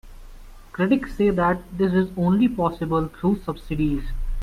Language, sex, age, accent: English, male, 19-29, India and South Asia (India, Pakistan, Sri Lanka)